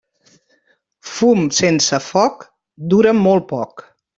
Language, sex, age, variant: Catalan, female, 50-59, Central